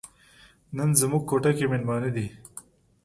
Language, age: Pashto, 30-39